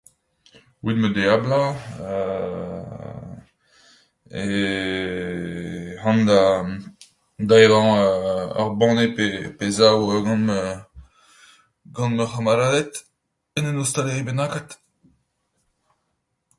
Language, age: Breton, 19-29